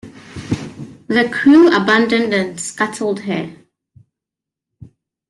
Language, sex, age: English, female, 30-39